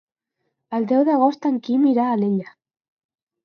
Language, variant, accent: Catalan, Central, central